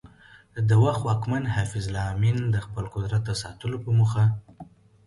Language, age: Pashto, 30-39